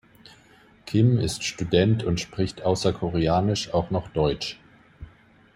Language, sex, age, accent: German, male, 40-49, Deutschland Deutsch